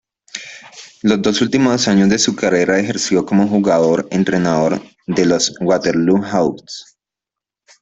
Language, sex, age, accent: Spanish, male, 19-29, Andino-Pacífico: Colombia, Perú, Ecuador, oeste de Bolivia y Venezuela andina